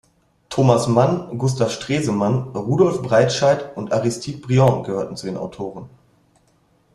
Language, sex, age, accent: German, male, 30-39, Deutschland Deutsch